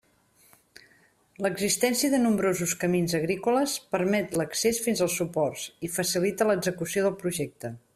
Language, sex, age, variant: Catalan, female, 50-59, Central